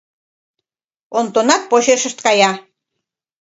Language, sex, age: Mari, female, 19-29